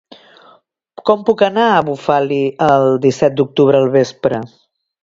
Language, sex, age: Catalan, female, 50-59